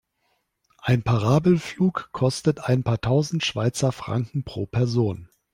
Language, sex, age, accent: German, male, 30-39, Deutschland Deutsch